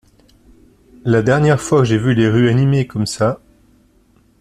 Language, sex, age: French, male, 30-39